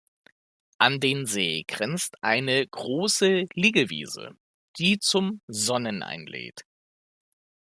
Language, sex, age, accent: German, male, 30-39, Deutschland Deutsch